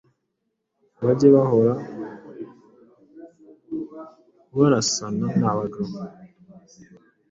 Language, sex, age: Kinyarwanda, male, 19-29